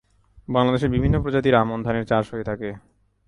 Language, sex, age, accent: Bengali, male, 19-29, Native